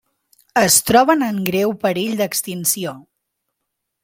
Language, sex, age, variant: Catalan, female, 19-29, Central